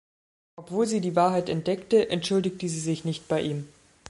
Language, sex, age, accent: German, male, under 19, Deutschland Deutsch